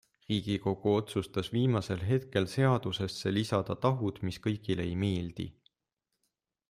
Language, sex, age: Estonian, male, 30-39